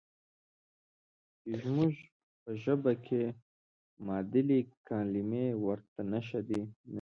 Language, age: Pashto, 19-29